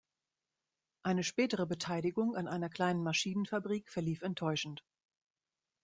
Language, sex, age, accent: German, female, 40-49, Deutschland Deutsch